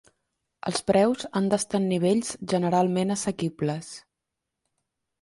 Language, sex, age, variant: Catalan, female, 30-39, Central